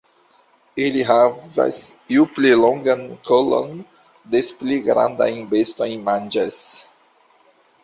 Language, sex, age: Esperanto, male, 50-59